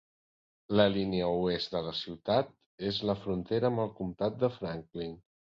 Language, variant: Catalan, Central